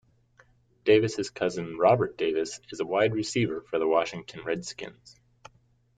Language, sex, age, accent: English, male, 30-39, Canadian English